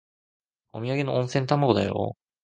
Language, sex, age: Japanese, male, under 19